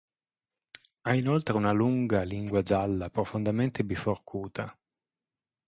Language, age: Italian, 40-49